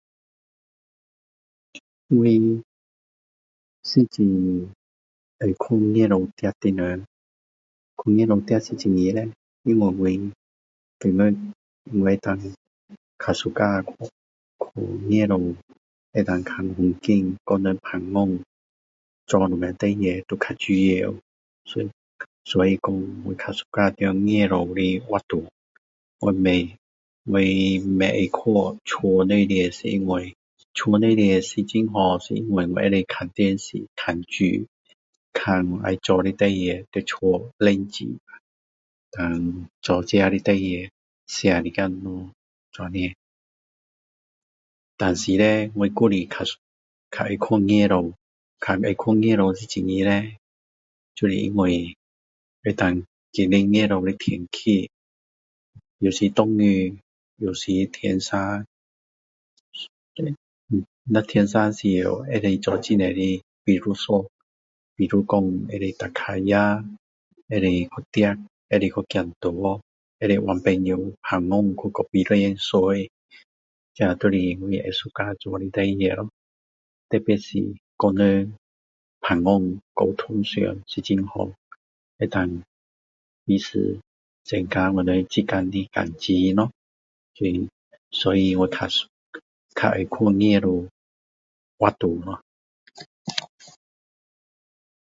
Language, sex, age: Min Dong Chinese, male, 50-59